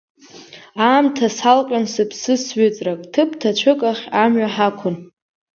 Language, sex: Abkhazian, female